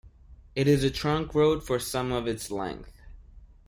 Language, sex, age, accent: English, male, 19-29, United States English